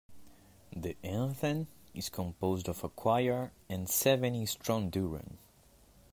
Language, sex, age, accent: English, male, 19-29, United States English